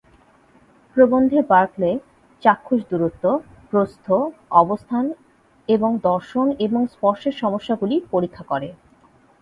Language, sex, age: Bengali, female, 30-39